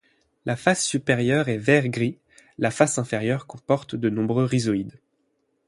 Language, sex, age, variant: French, male, 19-29, Français de métropole